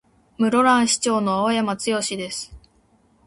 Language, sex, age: Japanese, female, 19-29